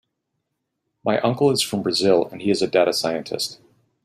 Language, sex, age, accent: English, male, 40-49, United States English